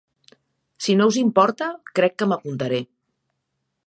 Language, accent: Catalan, central; nord-occidental